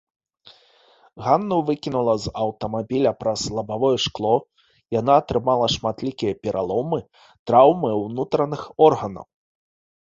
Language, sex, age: Belarusian, male, 30-39